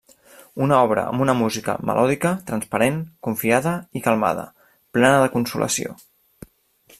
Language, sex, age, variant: Catalan, male, 30-39, Central